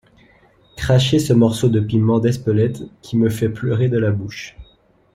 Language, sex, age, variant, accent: French, male, 19-29, Français des départements et régions d'outre-mer, Français de Guadeloupe